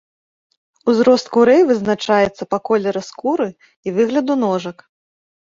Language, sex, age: Belarusian, female, 30-39